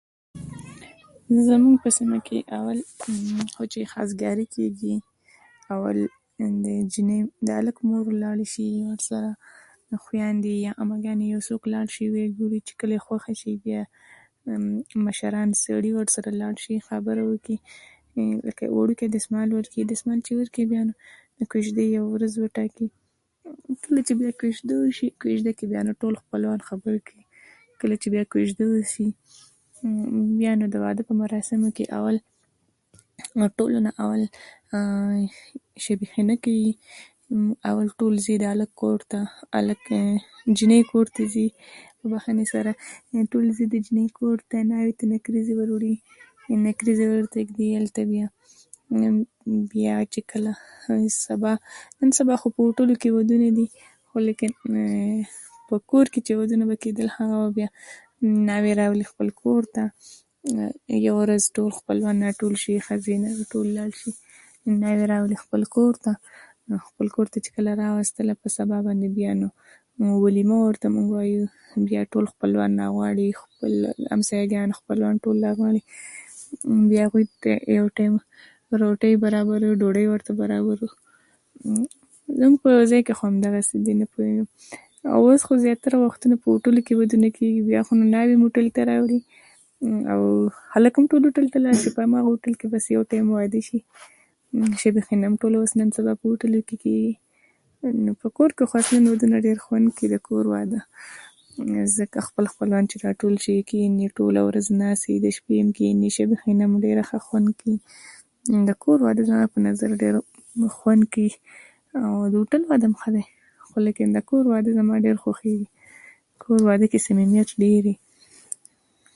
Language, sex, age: Pashto, female, 19-29